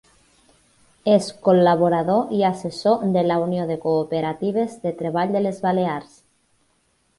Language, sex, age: Catalan, female, 30-39